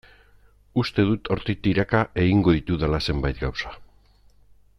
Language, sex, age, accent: Basque, male, 50-59, Erdialdekoa edo Nafarra (Gipuzkoa, Nafarroa)